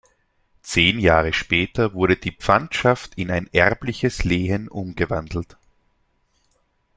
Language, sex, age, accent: German, male, 19-29, Österreichisches Deutsch